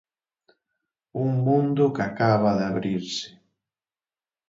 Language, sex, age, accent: Galician, male, 30-39, Central (gheada)